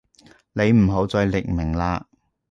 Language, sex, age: Cantonese, male, 30-39